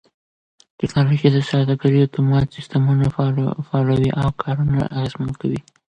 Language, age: Pashto, under 19